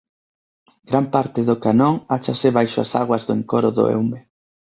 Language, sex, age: Galician, male, 19-29